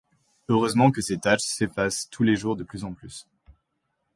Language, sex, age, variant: French, male, 19-29, Français de métropole